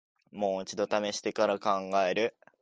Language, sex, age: Japanese, male, 19-29